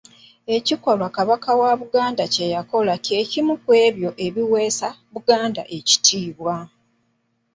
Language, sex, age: Ganda, female, 30-39